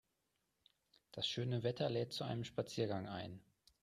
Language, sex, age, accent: German, male, 40-49, Deutschland Deutsch